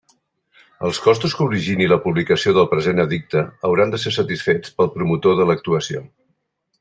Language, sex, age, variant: Catalan, male, 60-69, Central